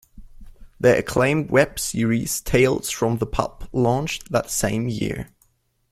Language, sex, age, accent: English, male, 19-29, Australian English